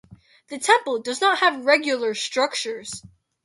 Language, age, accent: English, under 19, United States English